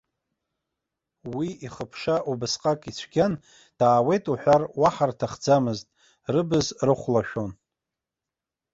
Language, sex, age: Abkhazian, male, 30-39